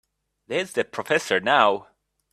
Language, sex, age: English, male, 30-39